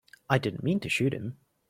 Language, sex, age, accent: English, male, 19-29, England English